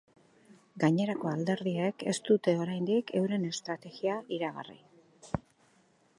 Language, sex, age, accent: Basque, female, 60-69, Mendebalekoa (Araba, Bizkaia, Gipuzkoako mendebaleko herri batzuk)